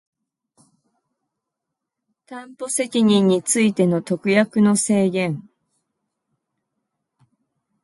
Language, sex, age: Japanese, female, 50-59